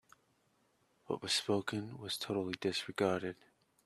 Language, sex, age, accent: English, male, 30-39, United States English